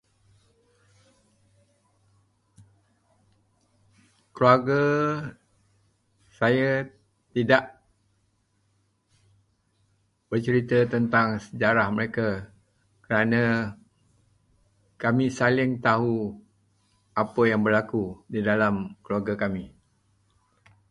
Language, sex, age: Malay, male, 70-79